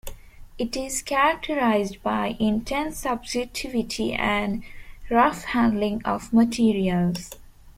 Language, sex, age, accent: English, female, 19-29, India and South Asia (India, Pakistan, Sri Lanka)